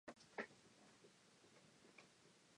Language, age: English, 19-29